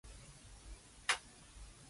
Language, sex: Cantonese, female